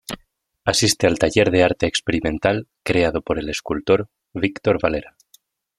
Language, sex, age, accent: Spanish, male, 19-29, España: Centro-Sur peninsular (Madrid, Toledo, Castilla-La Mancha)